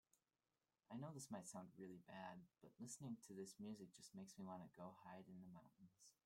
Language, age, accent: English, 19-29, United States English